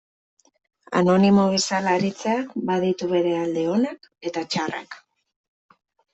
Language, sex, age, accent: Basque, female, 19-29, Mendebalekoa (Araba, Bizkaia, Gipuzkoako mendebaleko herri batzuk)